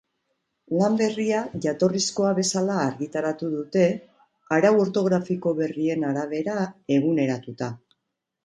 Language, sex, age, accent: Basque, female, 60-69, Mendebalekoa (Araba, Bizkaia, Gipuzkoako mendebaleko herri batzuk)